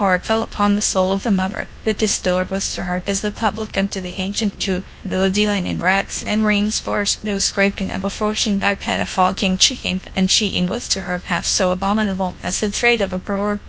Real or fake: fake